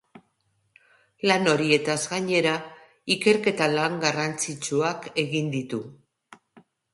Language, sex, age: Basque, female, 50-59